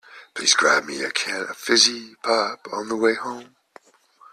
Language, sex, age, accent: English, male, 50-59, England English